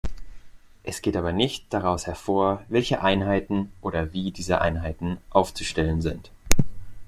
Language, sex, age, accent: German, male, 19-29, Deutschland Deutsch